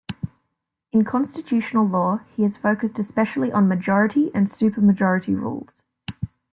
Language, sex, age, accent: English, female, 19-29, Australian English